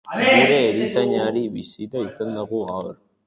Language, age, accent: Basque, under 19, Erdialdekoa edo Nafarra (Gipuzkoa, Nafarroa)